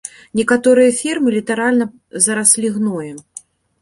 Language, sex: Belarusian, female